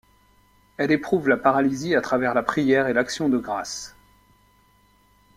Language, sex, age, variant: French, male, 40-49, Français de métropole